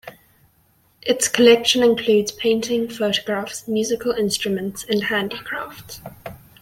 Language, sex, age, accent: English, female, 19-29, Southern African (South Africa, Zimbabwe, Namibia)